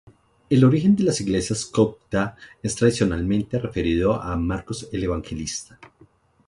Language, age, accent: Spanish, 40-49, Andino-Pacífico: Colombia, Perú, Ecuador, oeste de Bolivia y Venezuela andina